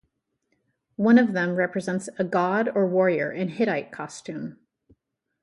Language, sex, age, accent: English, female, 40-49, United States English